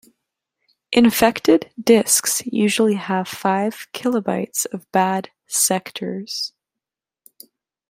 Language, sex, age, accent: English, female, 19-29, Canadian English